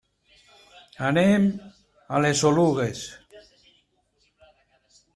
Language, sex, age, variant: Catalan, male, 70-79, Central